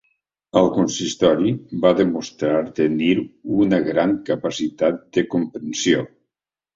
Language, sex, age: Catalan, male, 70-79